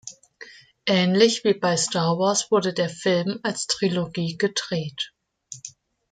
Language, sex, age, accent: German, female, 19-29, Deutschland Deutsch